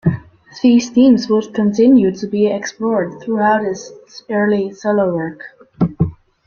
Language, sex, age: English, female, under 19